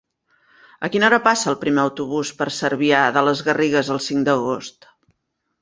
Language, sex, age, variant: Catalan, female, 50-59, Central